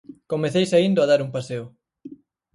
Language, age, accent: Galician, 19-29, Atlántico (seseo e gheada)